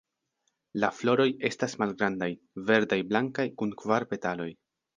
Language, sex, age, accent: Esperanto, male, under 19, Internacia